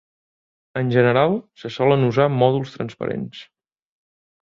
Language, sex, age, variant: Catalan, male, 19-29, Central